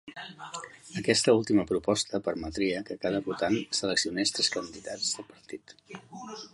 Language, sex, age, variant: Catalan, male, 40-49, Central